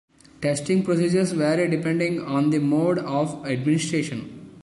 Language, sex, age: English, male, 19-29